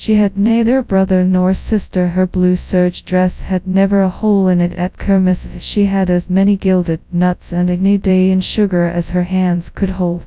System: TTS, FastPitch